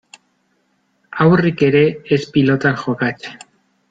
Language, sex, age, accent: Basque, male, 30-39, Mendebalekoa (Araba, Bizkaia, Gipuzkoako mendebaleko herri batzuk)